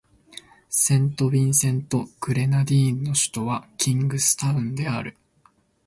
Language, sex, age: Japanese, male, 19-29